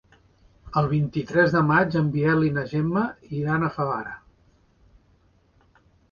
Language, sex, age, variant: Catalan, male, 60-69, Central